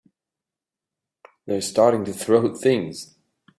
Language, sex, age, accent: English, male, 50-59, England English